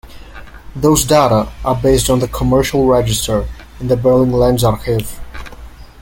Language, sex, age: English, male, under 19